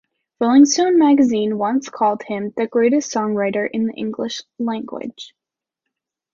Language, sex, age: English, female, 19-29